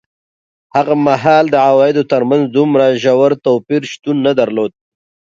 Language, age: Pashto, 30-39